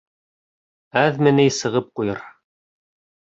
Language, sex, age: Bashkir, male, 30-39